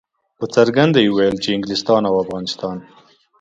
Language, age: Pashto, 30-39